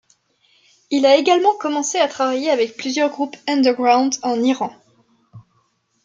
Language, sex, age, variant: French, female, 19-29, Français de métropole